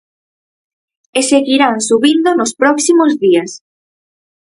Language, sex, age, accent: Galician, female, under 19, Normativo (estándar)